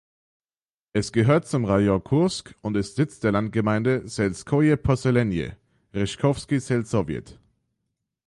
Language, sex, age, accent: German, male, under 19, Deutschland Deutsch; Österreichisches Deutsch